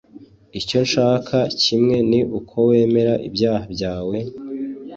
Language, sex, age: Kinyarwanda, male, 19-29